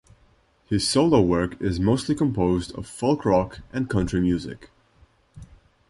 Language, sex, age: English, male, 19-29